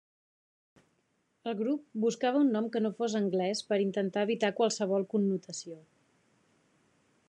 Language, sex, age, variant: Catalan, female, 40-49, Central